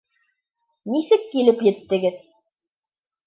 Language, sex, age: Bashkir, female, 19-29